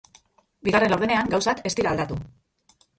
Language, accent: Basque, Mendebalekoa (Araba, Bizkaia, Gipuzkoako mendebaleko herri batzuk)